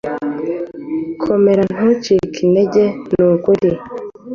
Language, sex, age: Kinyarwanda, female, 19-29